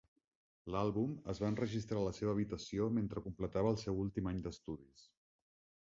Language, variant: Catalan, Central